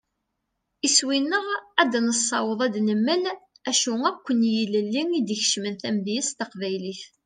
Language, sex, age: Kabyle, female, 40-49